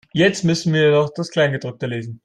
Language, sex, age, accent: German, male, 19-29, Österreichisches Deutsch